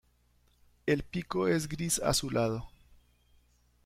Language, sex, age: Spanish, male, 50-59